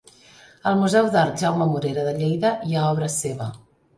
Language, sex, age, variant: Catalan, female, 50-59, Central